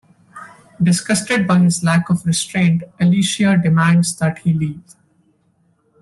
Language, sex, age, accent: English, male, 19-29, India and South Asia (India, Pakistan, Sri Lanka)